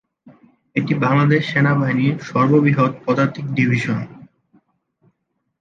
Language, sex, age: Bengali, male, 19-29